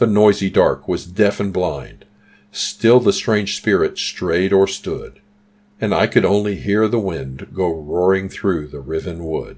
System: none